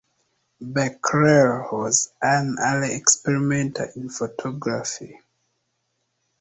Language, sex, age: English, male, 19-29